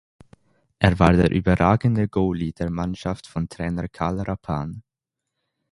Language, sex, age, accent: German, male, under 19, Deutschland Deutsch; Schweizerdeutsch